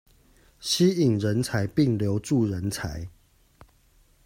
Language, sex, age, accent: Chinese, male, 30-39, 出生地：桃園市